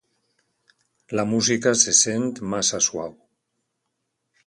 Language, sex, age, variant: Catalan, male, 60-69, Valencià central